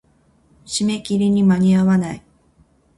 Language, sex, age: Japanese, female, 50-59